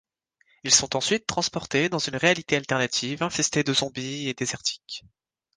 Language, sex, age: French, male, 19-29